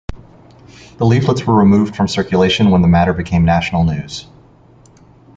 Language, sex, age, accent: English, male, 30-39, United States English